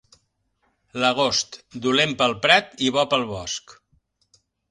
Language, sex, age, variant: Catalan, male, 50-59, Central